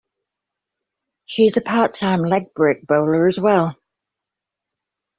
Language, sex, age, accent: English, female, 40-49, England English